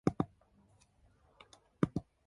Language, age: English, under 19